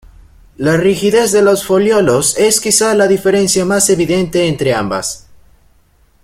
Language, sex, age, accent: Spanish, male, under 19, Andino-Pacífico: Colombia, Perú, Ecuador, oeste de Bolivia y Venezuela andina